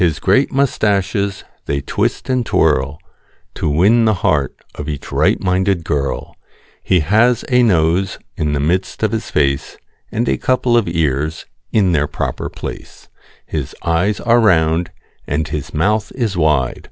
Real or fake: real